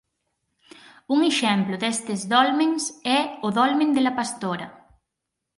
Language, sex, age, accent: Galician, female, 19-29, Central (sen gheada)